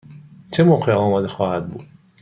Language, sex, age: Persian, male, 30-39